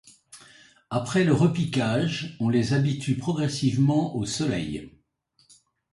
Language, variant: French, Français de métropole